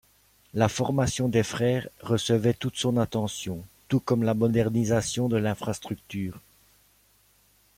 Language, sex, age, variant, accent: French, male, 50-59, Français d'Europe, Français de Belgique